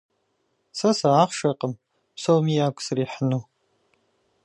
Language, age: Kabardian, 40-49